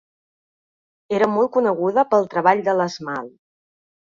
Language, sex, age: Catalan, female, 30-39